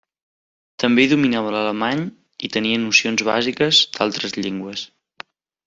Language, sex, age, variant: Catalan, male, 19-29, Central